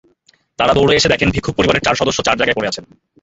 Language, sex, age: Bengali, male, 19-29